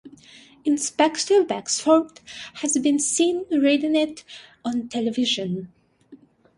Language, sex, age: English, female, 19-29